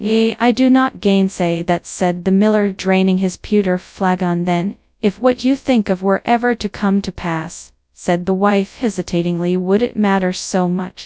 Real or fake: fake